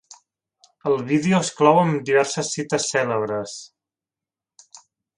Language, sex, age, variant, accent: Catalan, male, 30-39, Central, central